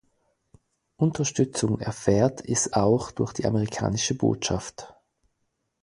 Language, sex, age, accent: German, male, 40-49, Schweizerdeutsch